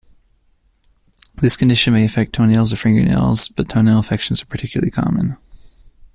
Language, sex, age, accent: English, male, 19-29, United States English